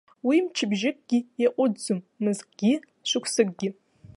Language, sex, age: Abkhazian, female, under 19